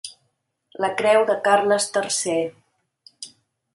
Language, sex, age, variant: Catalan, female, 60-69, Central